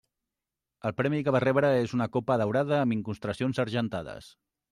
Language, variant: Catalan, Central